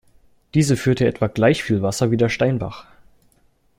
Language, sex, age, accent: German, male, under 19, Deutschland Deutsch